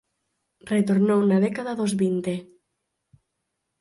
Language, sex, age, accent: Galician, female, 19-29, Normativo (estándar)